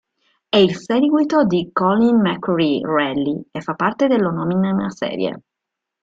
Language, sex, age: Italian, female, 40-49